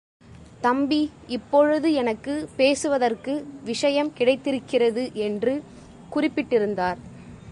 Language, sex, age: Tamil, female, 19-29